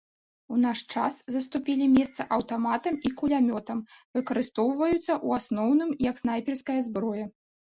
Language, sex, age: Belarusian, female, 30-39